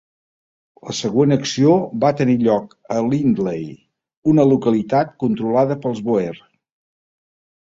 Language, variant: Catalan, Central